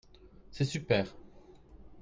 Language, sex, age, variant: French, male, 30-39, Français de métropole